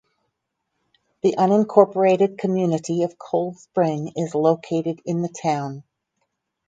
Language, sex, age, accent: English, female, 60-69, United States English